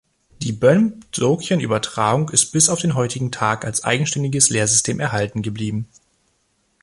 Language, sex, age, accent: German, male, 19-29, Deutschland Deutsch